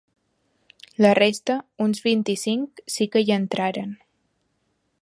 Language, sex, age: Catalan, female, 19-29